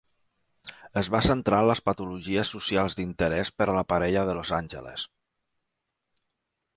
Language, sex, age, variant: Catalan, male, 40-49, Central